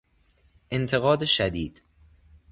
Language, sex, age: Persian, male, under 19